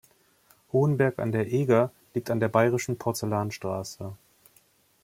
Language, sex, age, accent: German, male, 40-49, Deutschland Deutsch